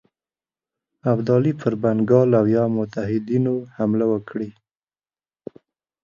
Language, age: Pashto, 19-29